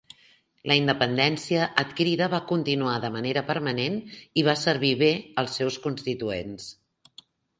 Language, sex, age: Catalan, female, 50-59